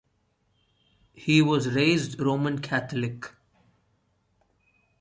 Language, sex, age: English, male, 19-29